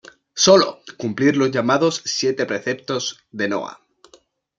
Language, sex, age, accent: Spanish, male, 19-29, España: Norte peninsular (Asturias, Castilla y León, Cantabria, País Vasco, Navarra, Aragón, La Rioja, Guadalajara, Cuenca)